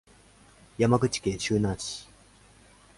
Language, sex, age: Japanese, male, 19-29